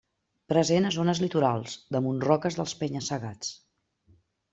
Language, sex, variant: Catalan, female, Central